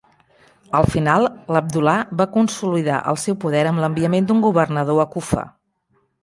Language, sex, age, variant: Catalan, female, 40-49, Central